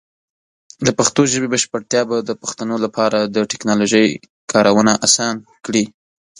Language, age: Pashto, 19-29